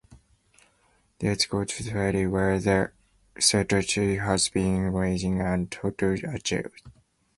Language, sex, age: English, male, 19-29